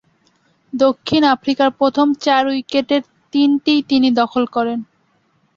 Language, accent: Bengali, Bangladeshi